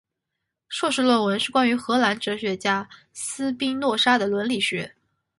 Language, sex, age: Chinese, female, 19-29